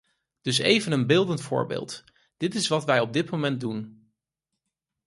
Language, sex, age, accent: Dutch, male, 30-39, Nederlands Nederlands